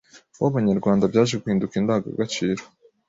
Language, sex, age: Kinyarwanda, male, 30-39